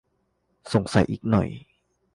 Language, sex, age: Thai, male, 19-29